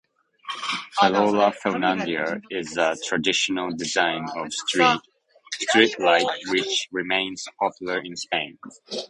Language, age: English, 19-29